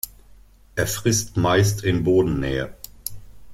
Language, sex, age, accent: German, male, 40-49, Deutschland Deutsch